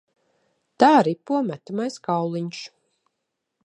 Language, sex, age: Latvian, female, 40-49